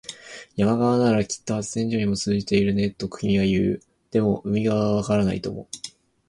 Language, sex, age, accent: Japanese, male, 19-29, 標準語